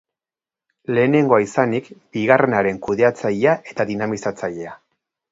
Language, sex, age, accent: Basque, male, 30-39, Erdialdekoa edo Nafarra (Gipuzkoa, Nafarroa)